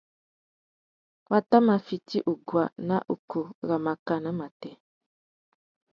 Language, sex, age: Tuki, female, 30-39